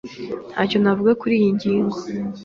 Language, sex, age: Kinyarwanda, female, 19-29